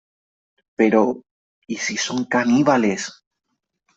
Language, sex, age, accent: Spanish, male, 19-29, España: Centro-Sur peninsular (Madrid, Toledo, Castilla-La Mancha)